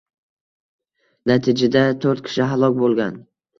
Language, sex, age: Uzbek, male, under 19